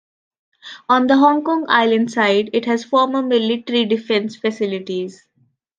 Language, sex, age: English, female, 19-29